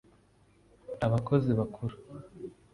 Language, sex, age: Kinyarwanda, male, 19-29